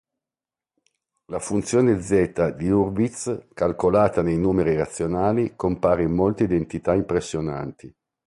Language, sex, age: Italian, male, 50-59